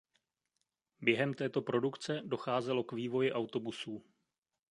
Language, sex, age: Czech, male, 30-39